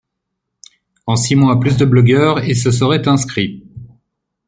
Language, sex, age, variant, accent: French, male, 50-59, Français d'Europe, Français de Suisse